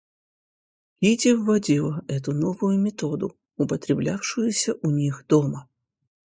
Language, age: Russian, 30-39